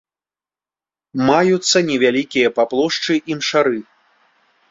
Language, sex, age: Belarusian, male, 40-49